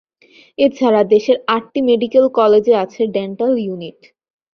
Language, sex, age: Bengali, female, 19-29